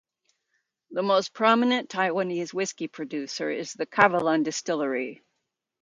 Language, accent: English, United States English